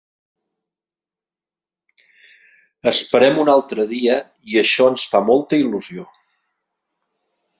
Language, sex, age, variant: Catalan, male, 40-49, Central